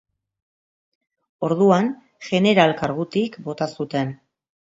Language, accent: Basque, Mendebalekoa (Araba, Bizkaia, Gipuzkoako mendebaleko herri batzuk)